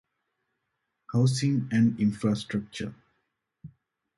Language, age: Divehi, 30-39